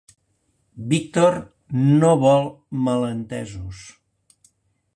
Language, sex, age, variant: Catalan, male, 60-69, Central